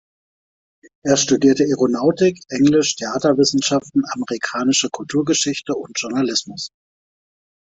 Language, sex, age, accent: German, male, 40-49, Deutschland Deutsch